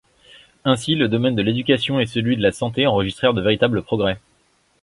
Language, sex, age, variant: French, male, 30-39, Français de métropole